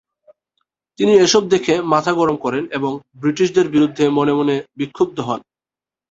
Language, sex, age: Bengali, male, 19-29